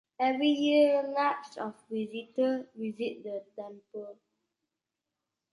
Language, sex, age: English, male, under 19